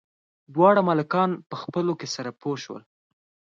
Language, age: Pashto, under 19